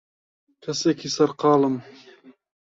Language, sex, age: Central Kurdish, male, 19-29